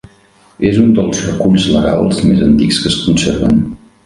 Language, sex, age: Catalan, male, 50-59